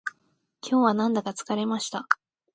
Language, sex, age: Japanese, female, 19-29